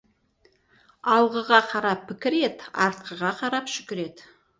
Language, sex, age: Kazakh, female, 40-49